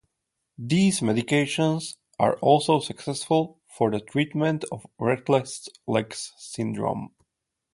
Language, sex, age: English, male, 30-39